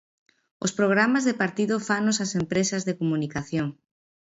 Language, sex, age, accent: Galician, female, 40-49, Central (gheada)